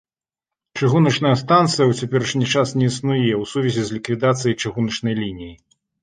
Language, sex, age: Belarusian, male, 40-49